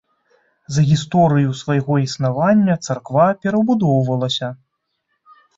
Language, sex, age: Belarusian, male, 40-49